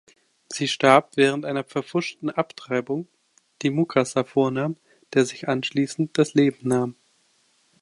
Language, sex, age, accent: German, male, 19-29, Deutschland Deutsch